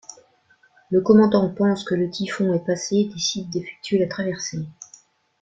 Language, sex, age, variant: French, female, 40-49, Français de métropole